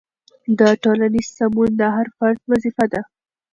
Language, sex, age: Pashto, female, 19-29